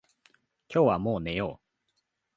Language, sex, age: Japanese, male, 19-29